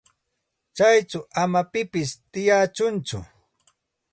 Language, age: Santa Ana de Tusi Pasco Quechua, 40-49